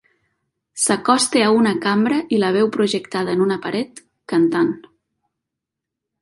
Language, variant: Catalan, Nord-Occidental